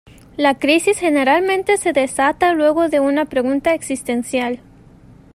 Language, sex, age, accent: Spanish, female, 19-29, México